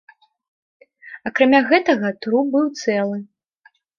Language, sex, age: Belarusian, female, 19-29